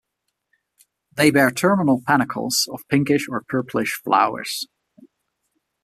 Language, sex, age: English, male, 30-39